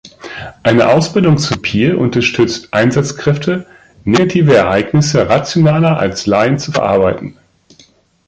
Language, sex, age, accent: German, male, 50-59, Deutschland Deutsch